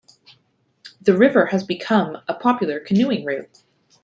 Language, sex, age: English, female, 30-39